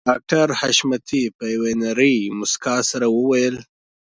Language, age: Pashto, 19-29